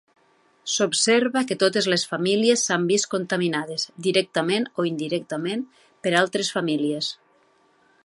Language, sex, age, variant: Catalan, female, 40-49, Nord-Occidental